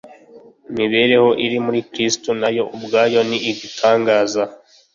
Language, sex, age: Kinyarwanda, male, 19-29